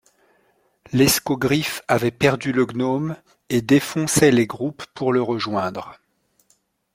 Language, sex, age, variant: French, male, 40-49, Français de métropole